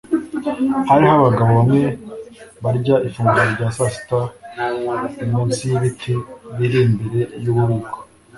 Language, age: Kinyarwanda, 19-29